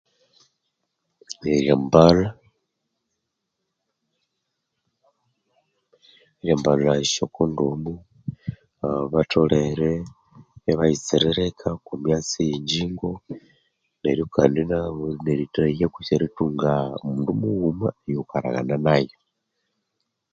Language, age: Konzo, 50-59